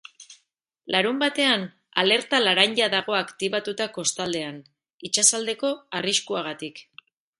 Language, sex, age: Basque, female, 40-49